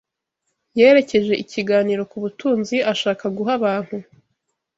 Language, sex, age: Kinyarwanda, female, 19-29